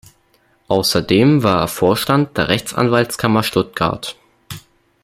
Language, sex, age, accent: German, male, 19-29, Deutschland Deutsch